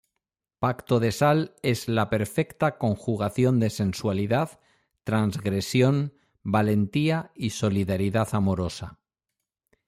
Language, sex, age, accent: Spanish, male, 50-59, España: Norte peninsular (Asturias, Castilla y León, Cantabria, País Vasco, Navarra, Aragón, La Rioja, Guadalajara, Cuenca)